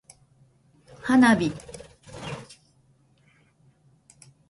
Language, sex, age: Japanese, female, 40-49